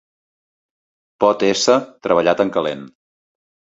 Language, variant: Catalan, Central